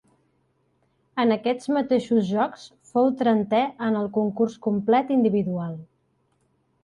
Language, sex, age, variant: Catalan, female, 40-49, Central